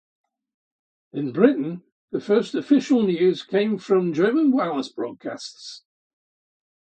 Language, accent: English, England English